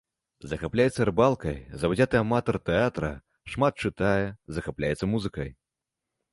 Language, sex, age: Belarusian, male, 19-29